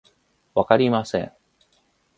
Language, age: Japanese, 40-49